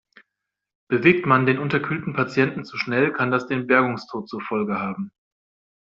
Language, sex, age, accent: German, male, 30-39, Deutschland Deutsch